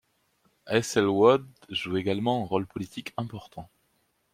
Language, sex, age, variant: French, male, 19-29, Français de métropole